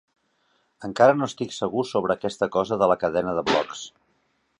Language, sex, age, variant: Catalan, male, 50-59, Central